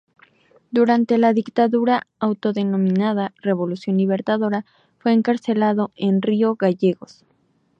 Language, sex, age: Spanish, female, 19-29